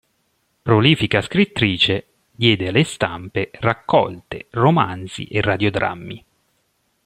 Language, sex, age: Italian, male, 40-49